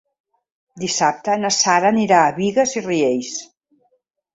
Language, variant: Catalan, Central